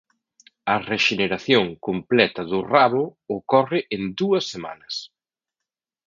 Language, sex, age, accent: Galician, male, 40-49, Central (sen gheada)